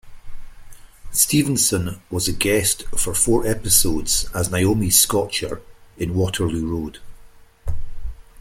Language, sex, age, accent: English, male, 50-59, Scottish English